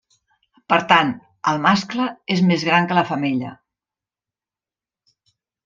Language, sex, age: Catalan, female, 60-69